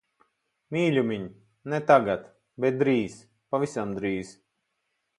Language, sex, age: Latvian, male, 40-49